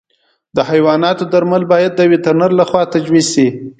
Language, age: Pashto, 19-29